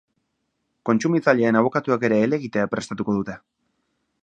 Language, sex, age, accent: Basque, male, 30-39, Mendebalekoa (Araba, Bizkaia, Gipuzkoako mendebaleko herri batzuk)